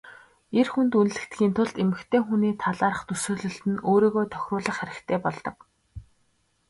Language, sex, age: Mongolian, female, 19-29